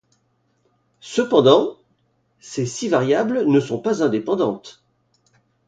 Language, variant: French, Français de métropole